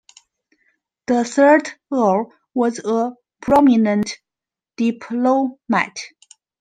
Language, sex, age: English, female, 30-39